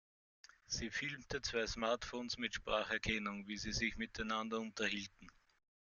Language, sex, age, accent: German, male, 30-39, Österreichisches Deutsch